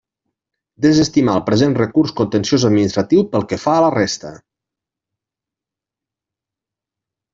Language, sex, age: Catalan, male, 40-49